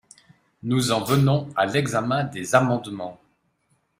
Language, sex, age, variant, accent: French, male, 50-59, Français d'Europe, Français de Suisse